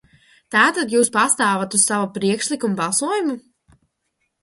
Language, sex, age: Latvian, female, under 19